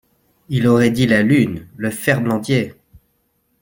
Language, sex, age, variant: French, male, 30-39, Français de métropole